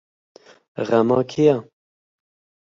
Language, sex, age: Kurdish, male, 30-39